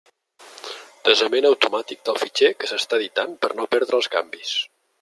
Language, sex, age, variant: Catalan, male, 40-49, Central